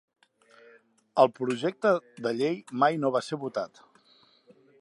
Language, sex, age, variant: Catalan, male, 30-39, Central